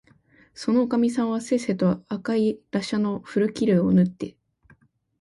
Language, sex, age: Japanese, female, 19-29